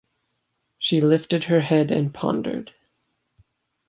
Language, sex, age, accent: English, male, 19-29, United States English